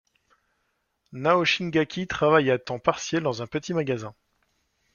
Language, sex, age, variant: French, male, 30-39, Français de métropole